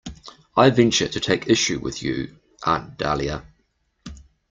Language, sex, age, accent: English, male, 40-49, New Zealand English